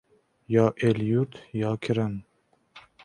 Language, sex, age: Uzbek, male, 19-29